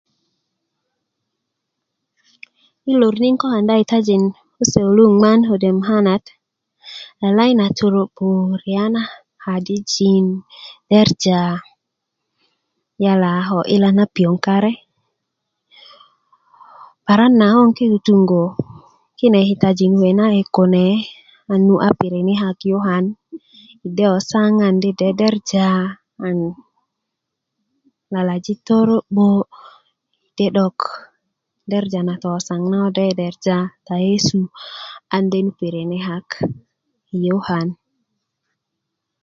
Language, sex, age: Kuku, female, 19-29